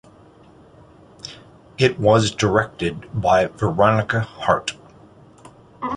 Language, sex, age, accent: English, male, 50-59, United States English